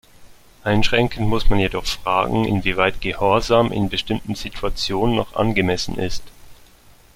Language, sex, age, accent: German, male, 30-39, Schweizerdeutsch